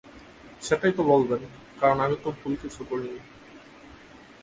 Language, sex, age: Bengali, male, 19-29